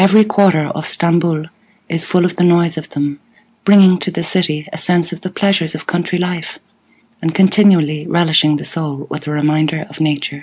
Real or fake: real